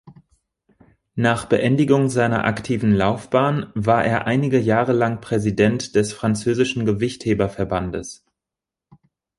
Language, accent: German, Deutschland Deutsch